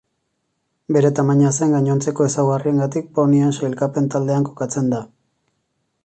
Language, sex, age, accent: Basque, male, 40-49, Erdialdekoa edo Nafarra (Gipuzkoa, Nafarroa)